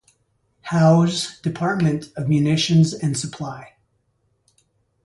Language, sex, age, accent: English, male, 70-79, United States English